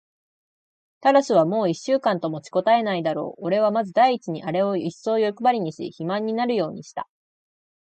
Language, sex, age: Japanese, female, 19-29